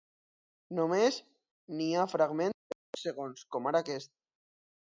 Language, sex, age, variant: Catalan, male, under 19, Alacantí